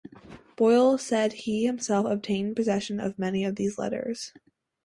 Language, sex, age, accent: English, female, under 19, United States English